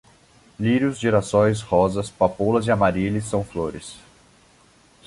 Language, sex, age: Portuguese, male, 19-29